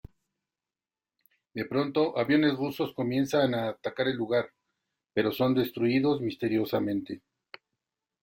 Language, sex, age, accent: Spanish, male, 40-49, México